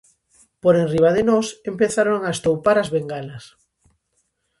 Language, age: Galician, under 19